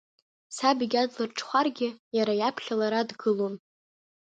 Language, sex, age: Abkhazian, female, under 19